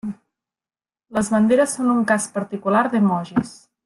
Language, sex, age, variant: Catalan, female, 30-39, Central